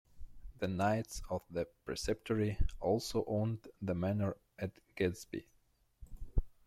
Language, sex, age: English, male, 19-29